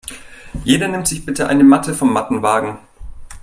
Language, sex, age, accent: German, male, 30-39, Deutschland Deutsch